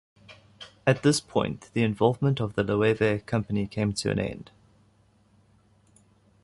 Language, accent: English, Southern African (South Africa, Zimbabwe, Namibia)